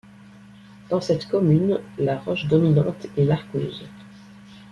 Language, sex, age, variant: French, male, under 19, Français de métropole